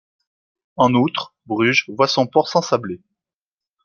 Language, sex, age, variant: French, male, 30-39, Français de métropole